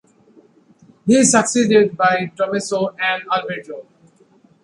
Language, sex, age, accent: English, male, under 19, United States English